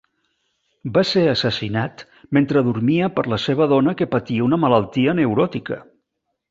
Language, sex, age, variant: Catalan, male, 60-69, Central